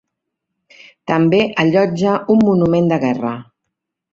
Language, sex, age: Catalan, female, 60-69